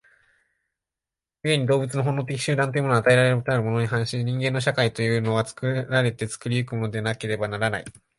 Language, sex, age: Japanese, male, 19-29